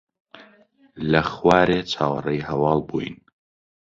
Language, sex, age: Central Kurdish, male, under 19